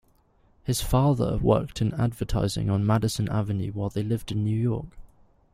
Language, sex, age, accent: English, male, 19-29, England English